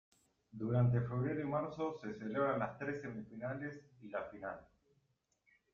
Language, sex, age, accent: Spanish, male, 30-39, Rioplatense: Argentina, Uruguay, este de Bolivia, Paraguay